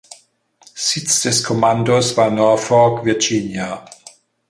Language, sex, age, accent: German, male, 60-69, Deutschland Deutsch